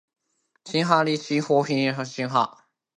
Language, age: Cantonese, 19-29